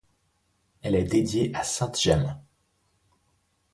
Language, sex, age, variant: French, male, 40-49, Français de métropole